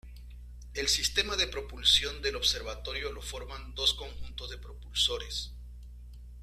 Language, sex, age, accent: Spanish, male, 50-59, México